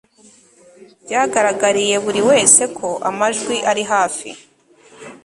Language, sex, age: Kinyarwanda, female, 19-29